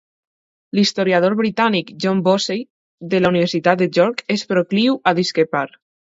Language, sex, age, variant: Catalan, female, under 19, Alacantí